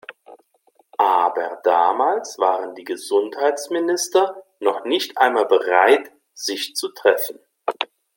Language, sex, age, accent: German, male, 30-39, Deutschland Deutsch